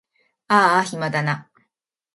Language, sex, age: Japanese, female, 40-49